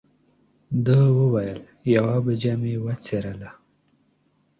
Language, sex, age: Pashto, male, 19-29